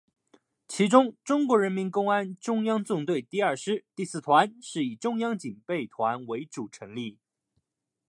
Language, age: Chinese, 19-29